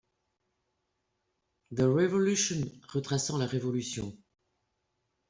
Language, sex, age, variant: French, female, 60-69, Français de métropole